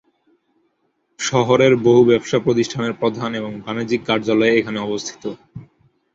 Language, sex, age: Bengali, male, 19-29